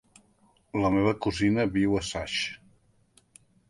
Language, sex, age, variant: Catalan, male, 50-59, Central